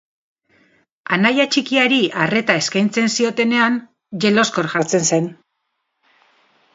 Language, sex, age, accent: Basque, female, 50-59, Mendebalekoa (Araba, Bizkaia, Gipuzkoako mendebaleko herri batzuk)